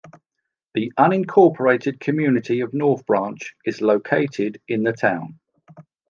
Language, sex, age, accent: English, male, 40-49, England English